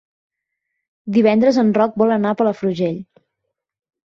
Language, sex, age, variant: Catalan, female, 19-29, Central